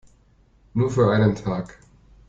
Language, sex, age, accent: German, male, 30-39, Deutschland Deutsch